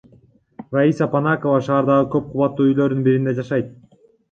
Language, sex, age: Kyrgyz, male, 19-29